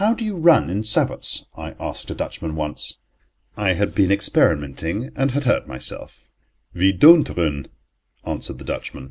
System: none